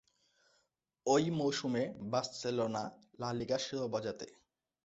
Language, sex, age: Bengali, male, 19-29